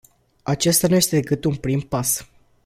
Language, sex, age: Romanian, male, under 19